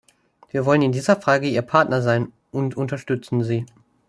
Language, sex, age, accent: German, male, under 19, Deutschland Deutsch